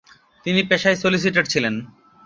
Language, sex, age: Bengali, male, 19-29